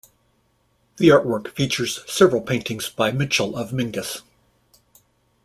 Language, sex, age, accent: English, male, 60-69, United States English